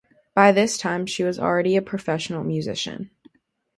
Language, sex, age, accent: English, female, under 19, United States English